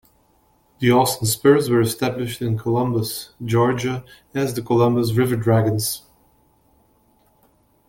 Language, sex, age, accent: English, male, 40-49, Canadian English